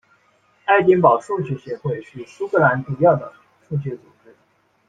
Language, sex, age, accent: Chinese, male, 19-29, 出生地：湖南省